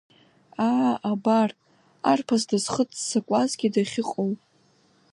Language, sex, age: Abkhazian, female, under 19